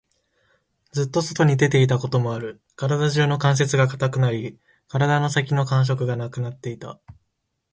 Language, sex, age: Japanese, male, 19-29